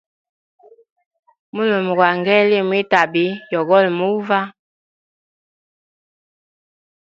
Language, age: Hemba, 19-29